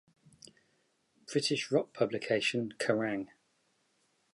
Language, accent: English, England English